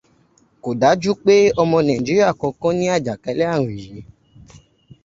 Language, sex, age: Yoruba, male, 19-29